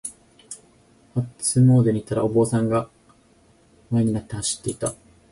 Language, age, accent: Japanese, 19-29, 標準語